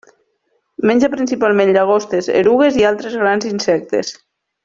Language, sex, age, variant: Catalan, female, 40-49, Nord-Occidental